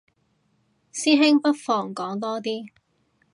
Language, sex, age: Cantonese, female, 30-39